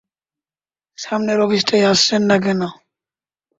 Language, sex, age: Bengali, male, 19-29